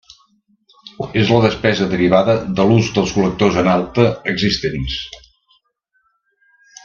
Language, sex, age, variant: Catalan, male, 70-79, Central